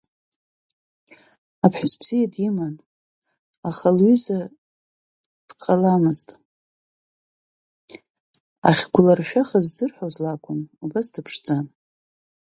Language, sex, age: Abkhazian, female, 30-39